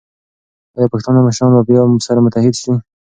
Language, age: Pashto, 19-29